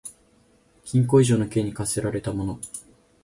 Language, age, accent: Japanese, 19-29, 標準語